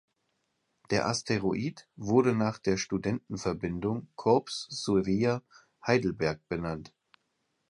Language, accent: German, Deutschland Deutsch; Hochdeutsch